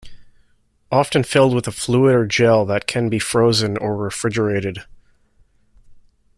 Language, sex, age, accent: English, male, 19-29, United States English